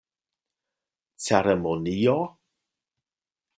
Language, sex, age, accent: Esperanto, male, 50-59, Internacia